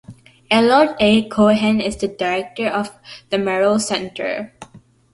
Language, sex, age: English, female, under 19